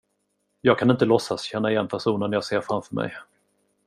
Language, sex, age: Swedish, male, 30-39